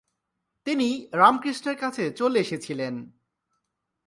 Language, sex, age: Bengali, male, 19-29